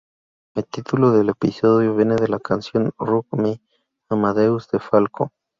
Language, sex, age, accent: Spanish, male, 19-29, México